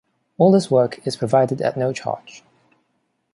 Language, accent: English, Hong Kong English